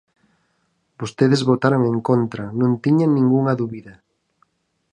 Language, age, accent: Galician, 40-49, Normativo (estándar)